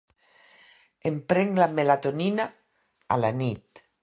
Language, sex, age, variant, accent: Catalan, female, 60-69, Nord-Occidental, nord-occidental